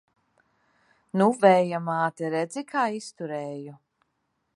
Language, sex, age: Latvian, female, 50-59